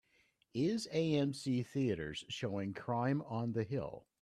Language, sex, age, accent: English, male, 40-49, Canadian English